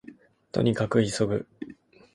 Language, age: Japanese, 19-29